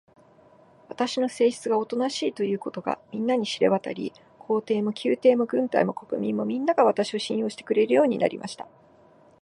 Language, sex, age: Japanese, female, 40-49